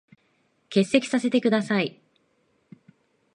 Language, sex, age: Japanese, female, 30-39